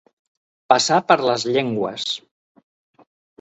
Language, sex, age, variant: Catalan, male, 60-69, Central